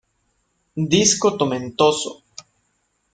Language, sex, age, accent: Spanish, male, 19-29, México